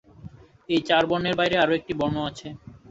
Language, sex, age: Bengali, male, 19-29